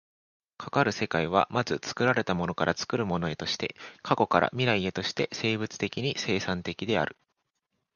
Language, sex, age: Japanese, male, 19-29